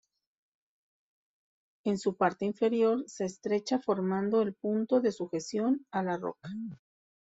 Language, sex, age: Spanish, female, 40-49